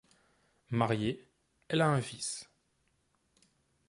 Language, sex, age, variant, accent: French, male, 19-29, Français des départements et régions d'outre-mer, Français de La Réunion